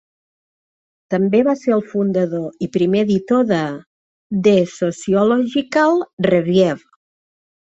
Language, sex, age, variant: Catalan, female, 50-59, Central